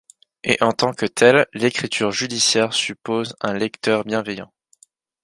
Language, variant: French, Français de métropole